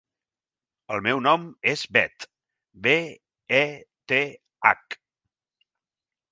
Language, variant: Catalan, Central